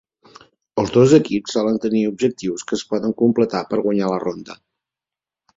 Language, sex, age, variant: Catalan, male, 40-49, Central